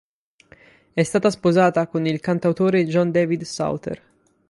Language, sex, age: Italian, male, 19-29